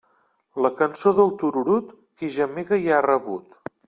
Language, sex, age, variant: Catalan, male, 50-59, Central